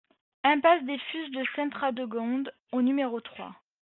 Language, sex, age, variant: French, male, 19-29, Français de métropole